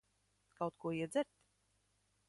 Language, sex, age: Latvian, female, 30-39